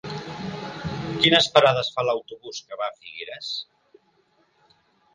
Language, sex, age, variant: Catalan, male, 50-59, Central